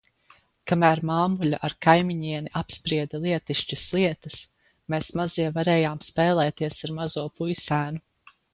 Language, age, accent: Latvian, under 19, Vidzemes